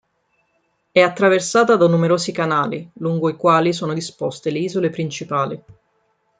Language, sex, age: Italian, female, 30-39